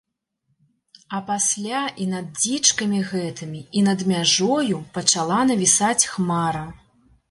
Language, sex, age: Belarusian, female, 30-39